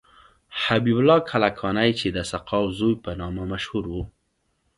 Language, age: Pashto, 19-29